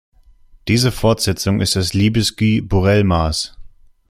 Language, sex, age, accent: German, male, 19-29, Deutschland Deutsch